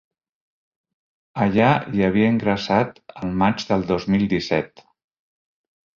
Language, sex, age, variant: Catalan, male, 60-69, Central